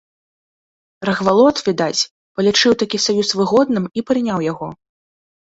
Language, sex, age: Belarusian, female, 19-29